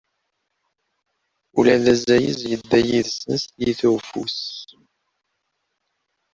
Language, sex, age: Kabyle, male, 30-39